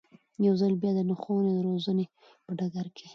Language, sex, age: Pashto, female, 30-39